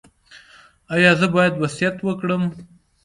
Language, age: Pashto, 19-29